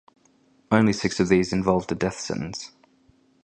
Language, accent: English, Australian English